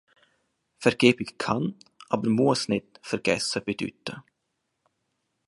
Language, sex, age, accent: German, male, 30-39, Schweizerdeutsch